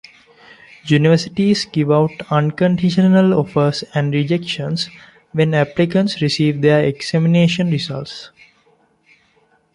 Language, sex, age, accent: English, male, 19-29, India and South Asia (India, Pakistan, Sri Lanka)